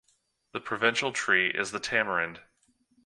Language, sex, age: English, male, 30-39